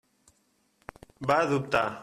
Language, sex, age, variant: Catalan, male, 40-49, Central